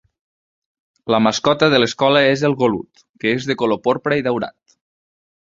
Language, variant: Catalan, Nord-Occidental